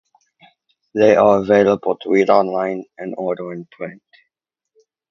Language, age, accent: English, under 19, United States English